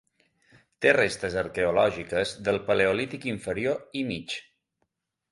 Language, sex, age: Catalan, male, 40-49